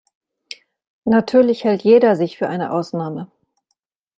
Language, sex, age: German, female, 50-59